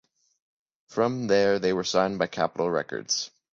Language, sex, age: English, male, under 19